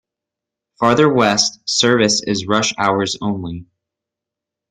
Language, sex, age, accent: English, male, 19-29, United States English